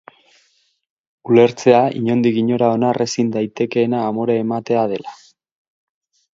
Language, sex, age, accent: Basque, male, 30-39, Erdialdekoa edo Nafarra (Gipuzkoa, Nafarroa)